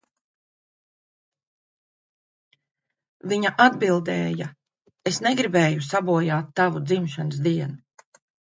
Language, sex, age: Latvian, female, 50-59